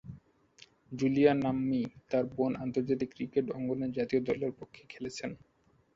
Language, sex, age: Bengali, male, 19-29